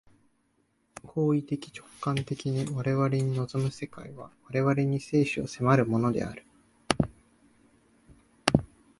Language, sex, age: Japanese, male, 19-29